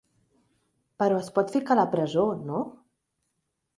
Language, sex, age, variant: Catalan, female, 40-49, Central